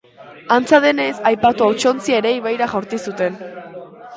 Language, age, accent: Basque, under 19, Mendebalekoa (Araba, Bizkaia, Gipuzkoako mendebaleko herri batzuk)